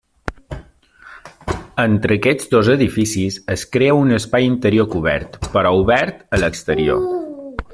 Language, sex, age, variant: Catalan, male, 40-49, Balear